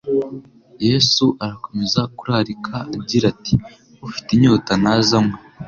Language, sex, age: Kinyarwanda, male, under 19